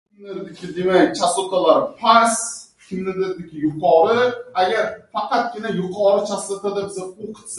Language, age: Uzbek, 19-29